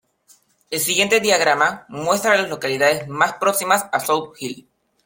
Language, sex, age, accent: Spanish, male, under 19, Andino-Pacífico: Colombia, Perú, Ecuador, oeste de Bolivia y Venezuela andina